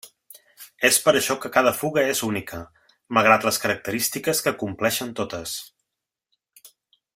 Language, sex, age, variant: Catalan, male, 40-49, Central